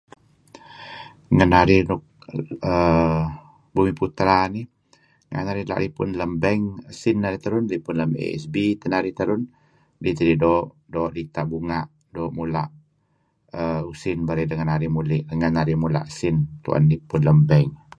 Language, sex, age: Kelabit, male, 50-59